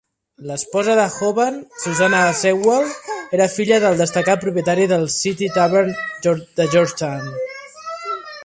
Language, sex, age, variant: Catalan, male, 30-39, Central